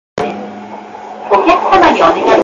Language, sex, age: English, female, 19-29